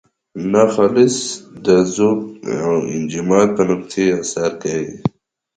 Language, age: Pashto, 19-29